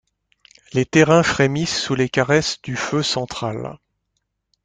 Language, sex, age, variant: French, male, 60-69, Français de métropole